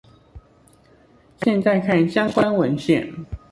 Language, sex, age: Chinese, male, under 19